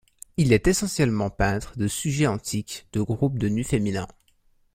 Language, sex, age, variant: French, male, 19-29, Français de métropole